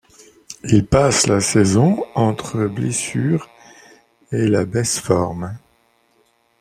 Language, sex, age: French, male, 50-59